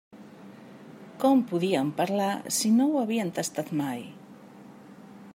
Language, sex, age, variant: Catalan, female, 50-59, Central